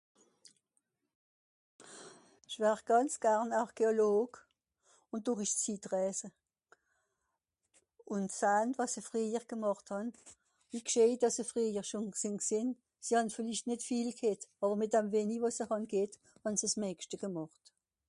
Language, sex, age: Swiss German, female, 60-69